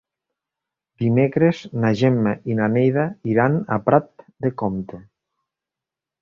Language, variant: Catalan, Nord-Occidental